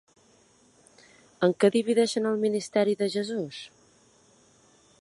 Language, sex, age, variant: Catalan, female, 30-39, Balear